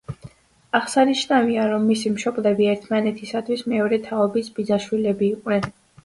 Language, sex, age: Georgian, female, under 19